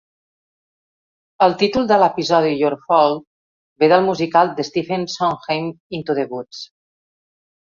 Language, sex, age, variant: Catalan, female, 40-49, Central